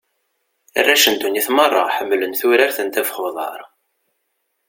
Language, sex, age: Kabyle, male, 30-39